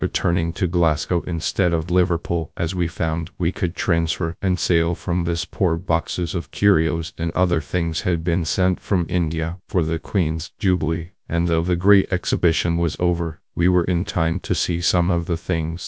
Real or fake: fake